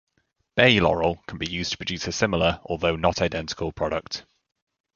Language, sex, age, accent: English, male, 19-29, England English